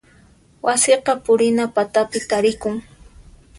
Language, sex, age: Puno Quechua, female, 19-29